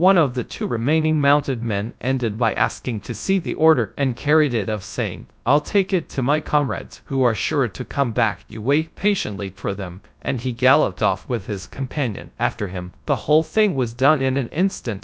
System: TTS, GradTTS